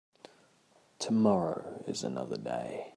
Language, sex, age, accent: English, male, 19-29, Australian English